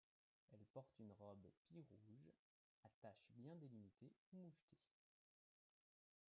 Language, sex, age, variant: French, male, 30-39, Français de métropole